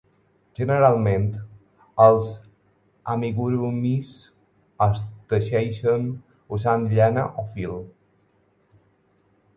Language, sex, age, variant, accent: Catalan, male, 30-39, Balear, balear; aprenent (recent, des del castellà)